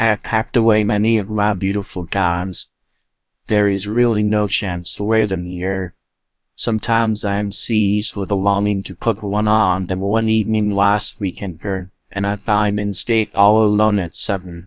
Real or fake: fake